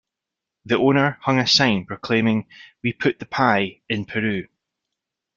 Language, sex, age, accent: English, male, 30-39, Scottish English